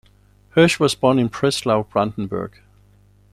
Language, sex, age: English, male, 40-49